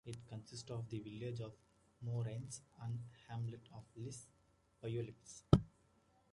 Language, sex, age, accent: English, male, 19-29, United States English